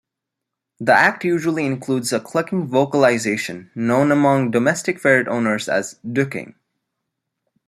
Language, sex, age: English, male, 50-59